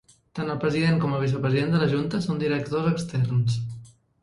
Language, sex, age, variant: Catalan, female, 30-39, Central